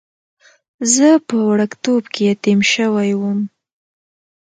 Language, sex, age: Pashto, female, under 19